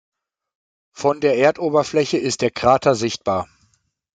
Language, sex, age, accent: German, male, 30-39, Deutschland Deutsch